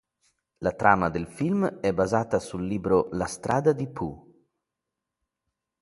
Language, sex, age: Italian, male, 40-49